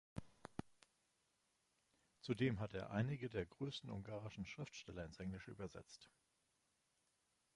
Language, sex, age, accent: German, male, 40-49, Deutschland Deutsch